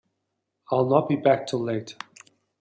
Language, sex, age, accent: English, female, 40-49, Southern African (South Africa, Zimbabwe, Namibia)